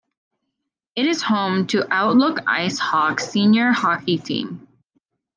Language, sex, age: English, female, under 19